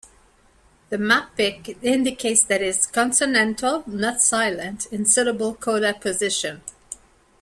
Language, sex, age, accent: English, female, 40-49, Canadian English